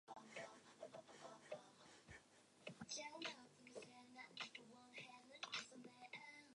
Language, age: English, under 19